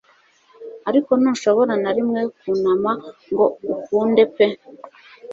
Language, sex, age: Kinyarwanda, female, 30-39